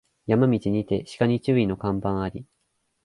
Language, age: Japanese, 19-29